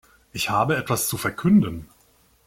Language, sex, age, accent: German, male, 40-49, Deutschland Deutsch